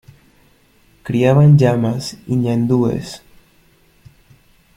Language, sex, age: Spanish, male, under 19